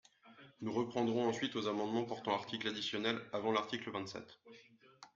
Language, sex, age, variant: French, male, 19-29, Français de métropole